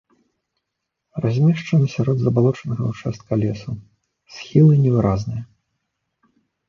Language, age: Belarusian, 40-49